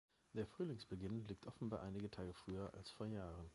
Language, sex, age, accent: German, male, 19-29, Deutschland Deutsch